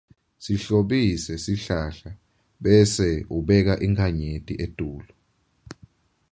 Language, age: Swati, 19-29